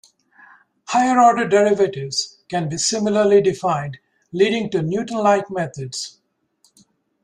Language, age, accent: English, 50-59, United States English